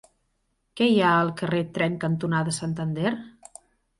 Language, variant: Catalan, Central